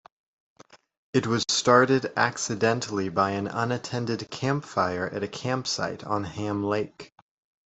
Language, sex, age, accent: English, male, 30-39, United States English